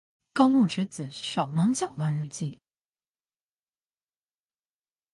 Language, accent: Chinese, 出生地：臺中市